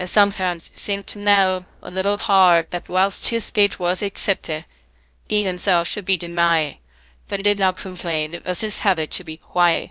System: TTS, VITS